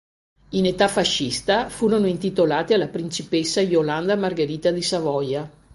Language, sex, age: Italian, female, 60-69